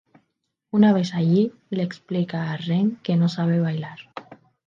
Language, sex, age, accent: Spanish, female, 19-29, España: Islas Canarias